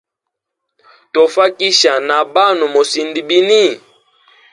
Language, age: Hemba, 19-29